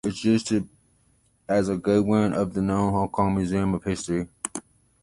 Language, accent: English, United States English